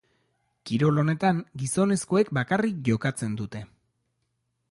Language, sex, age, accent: Basque, male, 30-39, Erdialdekoa edo Nafarra (Gipuzkoa, Nafarroa)